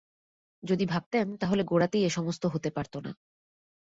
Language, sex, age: Bengali, female, 19-29